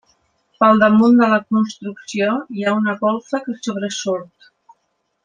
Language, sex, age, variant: Catalan, female, 60-69, Central